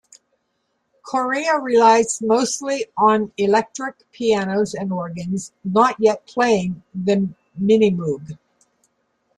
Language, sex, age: English, female, 70-79